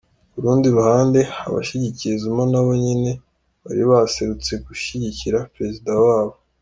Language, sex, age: Kinyarwanda, male, under 19